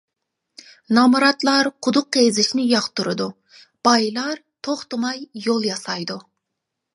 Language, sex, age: Uyghur, female, 30-39